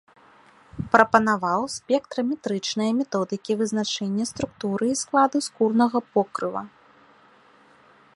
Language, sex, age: Belarusian, female, 19-29